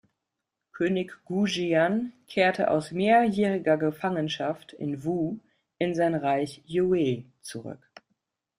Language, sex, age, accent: German, female, 40-49, Deutschland Deutsch